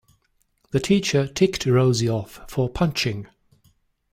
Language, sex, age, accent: English, male, 40-49, England English